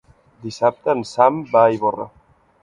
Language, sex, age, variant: Catalan, male, 19-29, Central